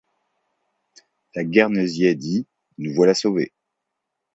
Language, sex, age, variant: French, male, 30-39, Français de métropole